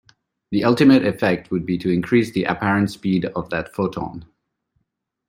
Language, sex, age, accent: English, male, 40-49, Malaysian English